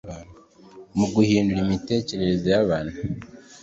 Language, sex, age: Kinyarwanda, male, 19-29